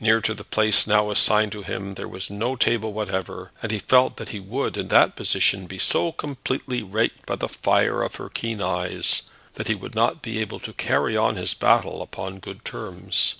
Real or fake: real